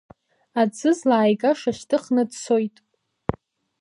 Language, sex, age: Abkhazian, female, 19-29